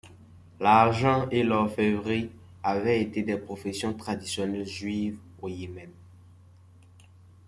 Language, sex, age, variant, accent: French, male, 19-29, Français d'Afrique subsaharienne et des îles africaines, Français de Côte d’Ivoire